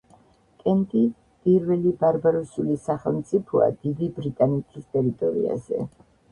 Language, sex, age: Georgian, female, 70-79